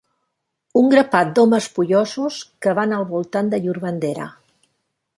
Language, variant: Catalan, Septentrional